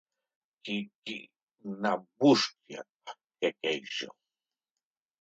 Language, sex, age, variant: Catalan, male, 60-69, Nord-Occidental